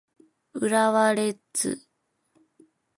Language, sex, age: Japanese, female, 19-29